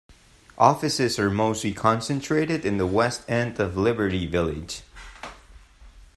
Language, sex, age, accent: English, male, 19-29, United States English